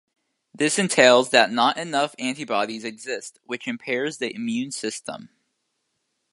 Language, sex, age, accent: English, male, 19-29, United States English